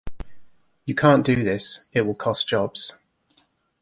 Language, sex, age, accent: English, male, 40-49, England English